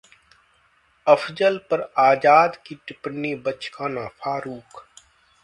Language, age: Hindi, 40-49